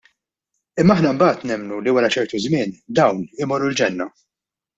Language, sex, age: Maltese, male, 40-49